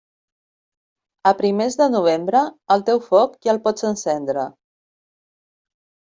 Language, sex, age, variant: Catalan, female, 40-49, Central